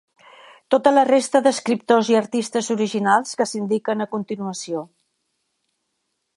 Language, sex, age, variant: Catalan, female, 70-79, Central